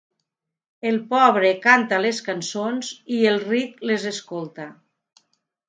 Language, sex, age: Catalan, female, 50-59